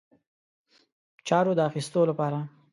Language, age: Pashto, 19-29